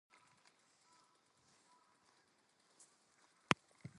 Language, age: English, 19-29